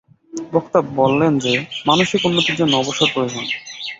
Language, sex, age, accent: Bengali, male, 19-29, শুদ্ধ